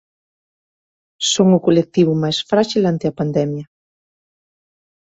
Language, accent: Galician, Normativo (estándar)